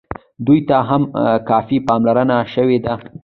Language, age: Pashto, under 19